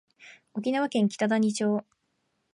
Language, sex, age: Japanese, female, 19-29